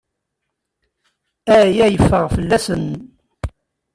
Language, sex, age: Kabyle, male, 40-49